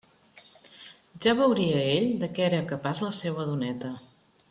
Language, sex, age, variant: Catalan, female, 50-59, Central